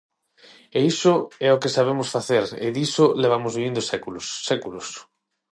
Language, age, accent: Galician, 30-39, Central (gheada); Normativo (estándar); Neofalante